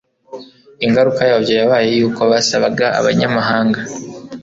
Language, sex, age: Kinyarwanda, male, 19-29